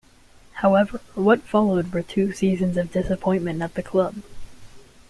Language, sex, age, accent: English, male, under 19, United States English